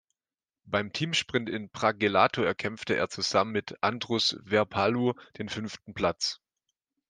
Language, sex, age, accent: German, male, 30-39, Deutschland Deutsch